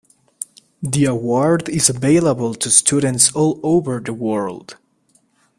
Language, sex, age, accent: English, male, under 19, United States English